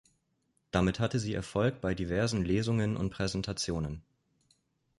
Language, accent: German, Deutschland Deutsch